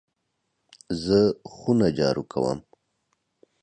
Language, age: Pashto, 30-39